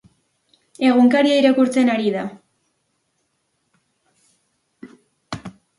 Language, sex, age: Basque, female, under 19